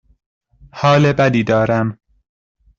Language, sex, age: Persian, male, 19-29